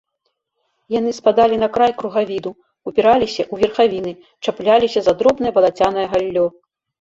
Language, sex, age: Belarusian, female, 50-59